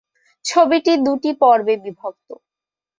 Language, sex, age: Bengali, female, 19-29